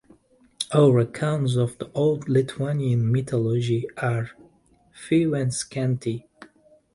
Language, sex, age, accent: English, male, 30-39, England English